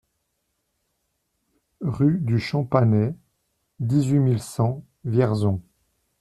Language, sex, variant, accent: French, male, Français d'Europe, Français de Suisse